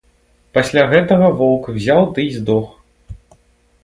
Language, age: Belarusian, 19-29